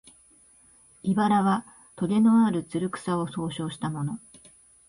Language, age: Japanese, 40-49